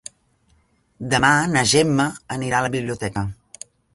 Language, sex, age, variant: Catalan, female, 50-59, Central